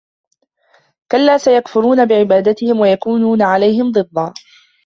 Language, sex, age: Arabic, female, 19-29